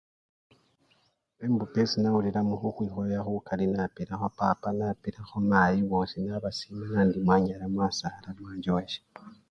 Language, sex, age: Luyia, male, 19-29